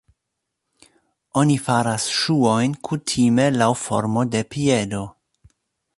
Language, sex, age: Esperanto, male, 40-49